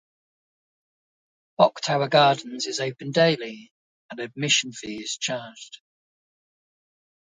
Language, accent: English, England English